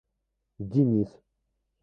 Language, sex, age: Russian, male, 19-29